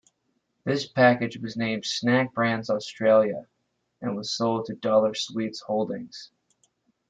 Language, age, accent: English, 30-39, United States English